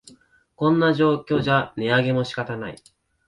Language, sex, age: Japanese, male, 19-29